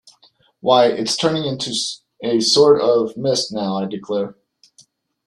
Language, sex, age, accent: English, male, 40-49, United States English